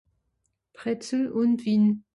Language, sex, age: Swiss German, female, 60-69